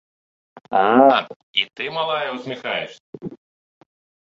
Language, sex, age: Belarusian, male, 30-39